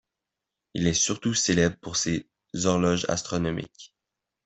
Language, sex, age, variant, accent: French, male, under 19, Français d'Amérique du Nord, Français du Canada